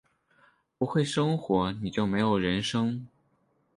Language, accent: Chinese, 出生地：江西省